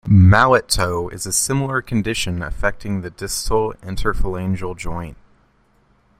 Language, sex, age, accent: English, male, 19-29, United States English